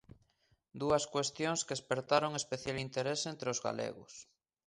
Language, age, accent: Galician, 30-39, Atlántico (seseo e gheada)